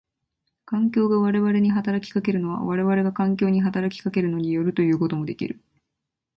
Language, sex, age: Japanese, female, 19-29